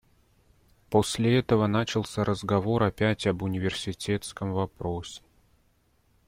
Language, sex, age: Russian, male, 30-39